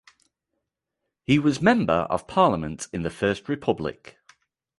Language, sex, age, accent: English, male, 30-39, England English